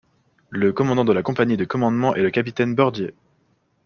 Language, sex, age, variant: French, male, 19-29, Français de métropole